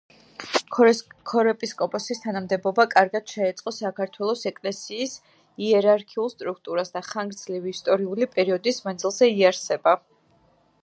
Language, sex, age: Georgian, female, 19-29